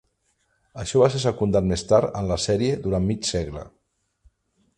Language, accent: Catalan, aprenent (recent, des del castellà)